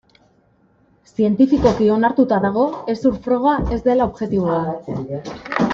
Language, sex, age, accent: Basque, female, 30-39, Mendebalekoa (Araba, Bizkaia, Gipuzkoako mendebaleko herri batzuk)